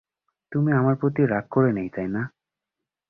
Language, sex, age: Bengali, male, 19-29